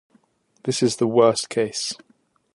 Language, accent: English, British English